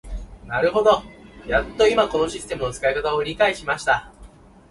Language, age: Japanese, 19-29